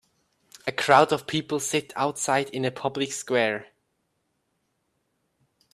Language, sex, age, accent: English, male, under 19, United States English